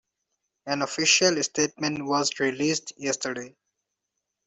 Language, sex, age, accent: English, male, 19-29, India and South Asia (India, Pakistan, Sri Lanka)